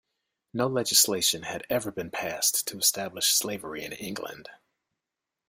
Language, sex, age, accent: English, male, 50-59, United States English